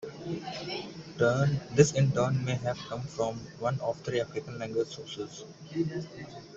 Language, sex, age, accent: English, male, 19-29, United States English